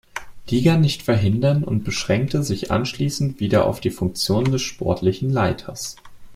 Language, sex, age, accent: German, male, 19-29, Deutschland Deutsch